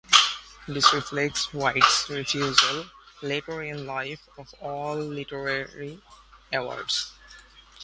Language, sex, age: English, male, 19-29